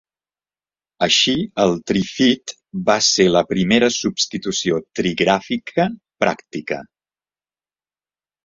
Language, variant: Catalan, Central